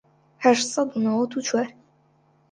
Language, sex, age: Central Kurdish, female, under 19